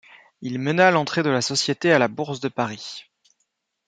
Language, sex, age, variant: French, male, 30-39, Français de métropole